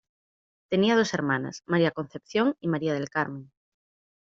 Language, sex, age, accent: Spanish, female, 30-39, España: Norte peninsular (Asturias, Castilla y León, Cantabria, País Vasco, Navarra, Aragón, La Rioja, Guadalajara, Cuenca)